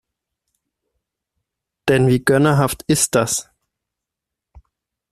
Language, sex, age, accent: German, male, 30-39, Deutschland Deutsch